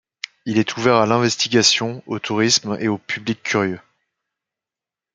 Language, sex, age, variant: French, male, 19-29, Français de métropole